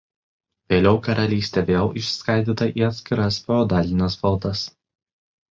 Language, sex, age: Lithuanian, male, 19-29